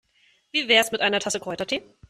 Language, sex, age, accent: German, female, 19-29, Deutschland Deutsch